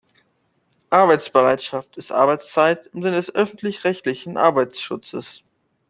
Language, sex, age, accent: German, male, under 19, Deutschland Deutsch